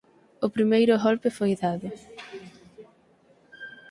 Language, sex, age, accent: Galician, female, 19-29, Atlántico (seseo e gheada); Normativo (estándar)